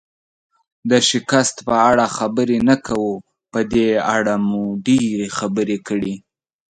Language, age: Pashto, under 19